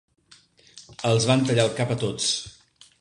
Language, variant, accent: Catalan, Central, central